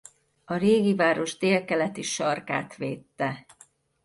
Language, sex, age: Hungarian, female, 50-59